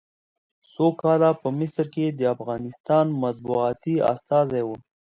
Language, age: Pashto, 30-39